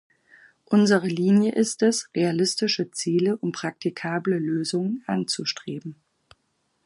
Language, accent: German, Deutschland Deutsch